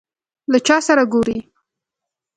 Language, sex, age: Pashto, female, 19-29